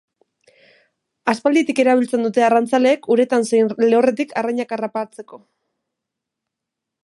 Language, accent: Basque, Mendebalekoa (Araba, Bizkaia, Gipuzkoako mendebaleko herri batzuk)